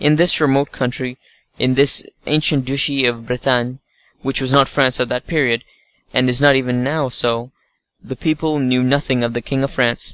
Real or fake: real